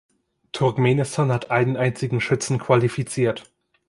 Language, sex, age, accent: German, male, 19-29, Deutschland Deutsch